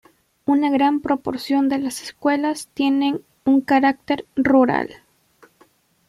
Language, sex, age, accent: Spanish, female, under 19, Andino-Pacífico: Colombia, Perú, Ecuador, oeste de Bolivia y Venezuela andina